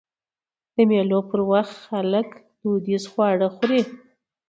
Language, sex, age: Pashto, female, 30-39